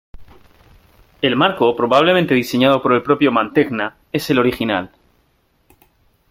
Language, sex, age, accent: Spanish, male, 30-39, España: Norte peninsular (Asturias, Castilla y León, Cantabria, País Vasco, Navarra, Aragón, La Rioja, Guadalajara, Cuenca)